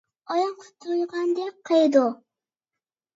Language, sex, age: Uyghur, male, 40-49